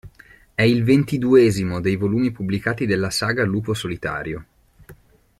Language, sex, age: Italian, male, 30-39